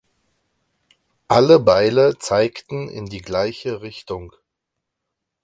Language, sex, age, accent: German, male, 30-39, Deutschland Deutsch